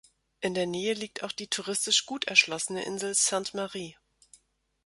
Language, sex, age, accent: German, female, 40-49, Deutschland Deutsch